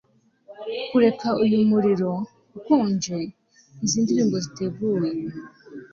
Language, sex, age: Kinyarwanda, female, 19-29